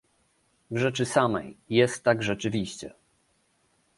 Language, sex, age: Polish, male, 30-39